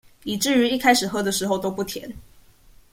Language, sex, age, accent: Chinese, female, 19-29, 出生地：臺北市